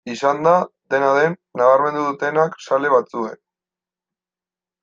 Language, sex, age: Basque, male, 19-29